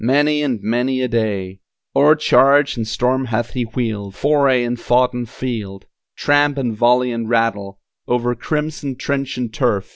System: none